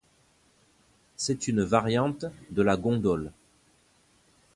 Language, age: French, 30-39